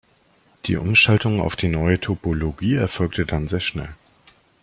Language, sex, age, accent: German, male, 30-39, Deutschland Deutsch